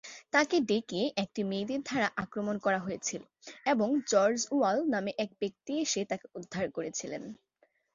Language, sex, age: Bengali, female, under 19